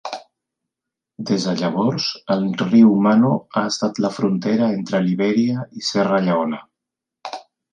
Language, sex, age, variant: Catalan, male, 40-49, Central